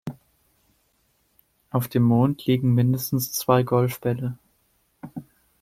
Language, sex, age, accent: German, male, 30-39, Deutschland Deutsch